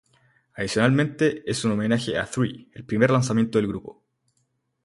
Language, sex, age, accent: Spanish, male, 19-29, Chileno: Chile, Cuyo